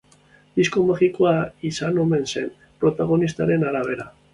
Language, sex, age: Basque, male, 30-39